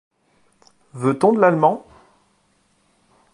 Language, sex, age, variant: French, male, 30-39, Français de métropole